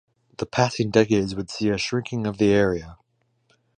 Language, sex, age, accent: English, male, 19-29, United States English